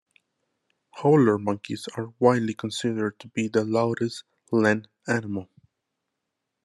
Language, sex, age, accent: English, male, 30-39, United States English